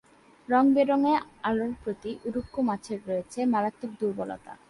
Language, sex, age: Bengali, female, 19-29